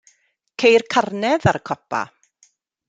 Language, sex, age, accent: Welsh, female, 40-49, Y Deyrnas Unedig Cymraeg